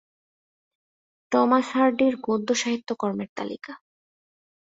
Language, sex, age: Bengali, female, 19-29